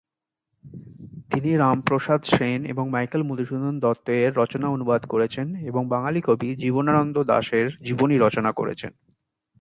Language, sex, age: Bengali, male, 19-29